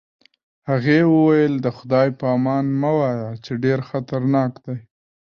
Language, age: Pashto, 19-29